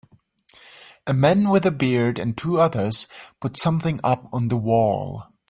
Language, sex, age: English, male, 30-39